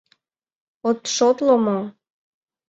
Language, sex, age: Mari, female, under 19